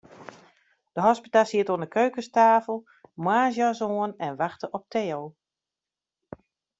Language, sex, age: Western Frisian, female, 50-59